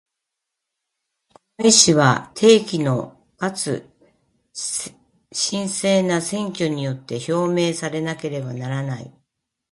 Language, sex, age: Japanese, female, 60-69